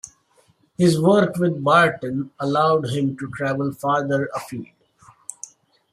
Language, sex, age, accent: English, male, 30-39, India and South Asia (India, Pakistan, Sri Lanka)